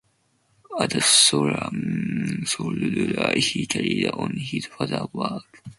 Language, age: English, under 19